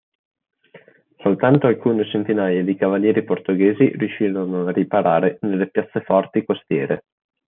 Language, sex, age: Italian, male, under 19